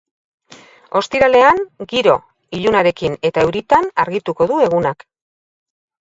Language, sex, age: Basque, female, 50-59